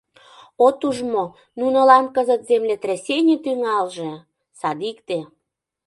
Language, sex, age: Mari, female, 30-39